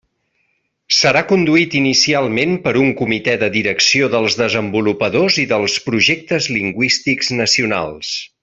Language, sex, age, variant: Catalan, male, 50-59, Central